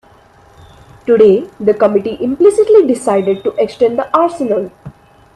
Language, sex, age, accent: English, female, 19-29, India and South Asia (India, Pakistan, Sri Lanka)